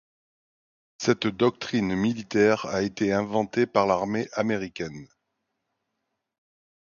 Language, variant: French, Français de métropole